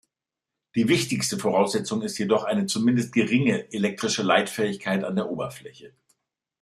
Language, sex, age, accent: German, male, 50-59, Deutschland Deutsch